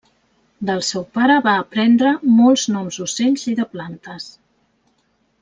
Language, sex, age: Catalan, female, 40-49